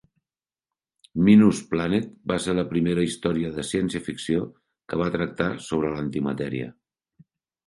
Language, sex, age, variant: Catalan, male, 50-59, Central